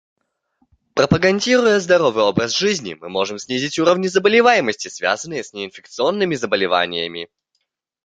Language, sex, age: Russian, male, 19-29